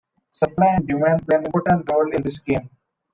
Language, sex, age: English, male, 19-29